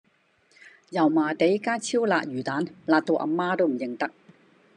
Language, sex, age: Cantonese, female, 60-69